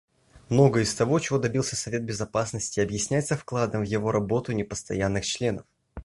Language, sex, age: Russian, male, under 19